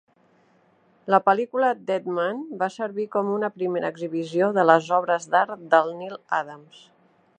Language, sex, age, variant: Catalan, female, 50-59, Central